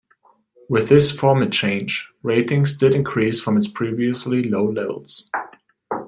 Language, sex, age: English, male, 19-29